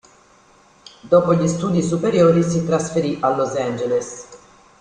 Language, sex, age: Italian, female, 50-59